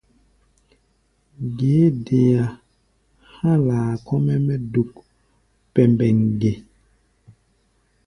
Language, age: Gbaya, 30-39